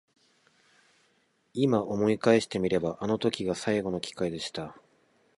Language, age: Japanese, 19-29